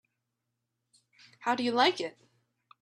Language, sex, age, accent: English, female, 30-39, United States English